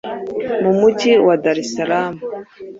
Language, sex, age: Kinyarwanda, female, 30-39